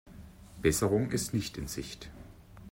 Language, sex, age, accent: German, male, 50-59, Deutschland Deutsch